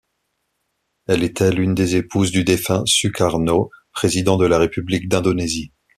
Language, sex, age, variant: French, male, 30-39, Français de métropole